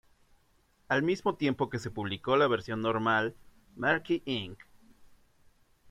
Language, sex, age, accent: Spanish, male, 30-39, México